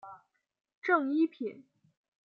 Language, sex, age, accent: Chinese, female, 19-29, 出生地：黑龙江省